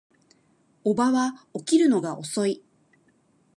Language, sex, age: Japanese, female, 50-59